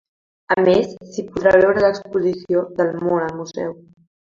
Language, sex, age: Catalan, female, under 19